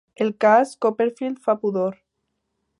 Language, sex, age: Catalan, female, under 19